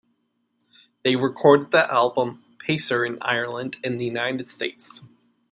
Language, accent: English, United States English